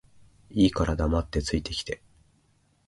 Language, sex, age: Japanese, male, 19-29